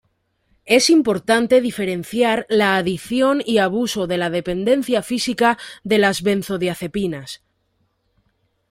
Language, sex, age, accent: Spanish, female, 19-29, España: Centro-Sur peninsular (Madrid, Toledo, Castilla-La Mancha)